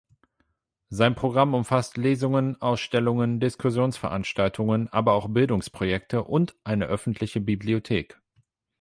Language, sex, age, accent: German, male, 30-39, Deutschland Deutsch